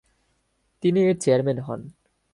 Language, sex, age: Bengali, male, 19-29